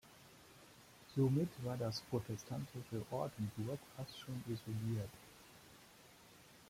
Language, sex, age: German, male, 50-59